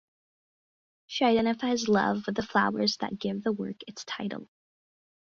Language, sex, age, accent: English, female, 19-29, United States English